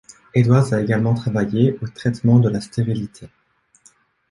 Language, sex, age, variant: French, male, 19-29, Français de métropole